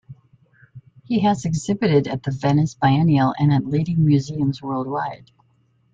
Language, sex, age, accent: English, female, 60-69, United States English